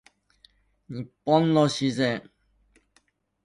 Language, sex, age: Japanese, male, 60-69